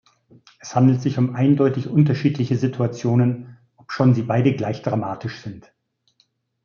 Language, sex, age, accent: German, male, 50-59, Deutschland Deutsch